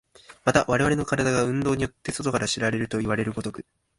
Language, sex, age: Japanese, male, 19-29